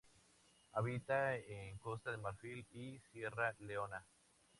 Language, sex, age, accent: Spanish, male, 19-29, México